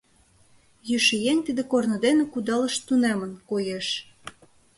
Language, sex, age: Mari, female, 19-29